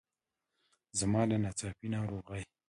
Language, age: Pashto, 19-29